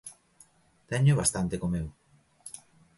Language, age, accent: Galician, 40-49, Normativo (estándar)